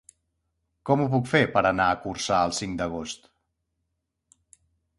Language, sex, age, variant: Catalan, male, 40-49, Central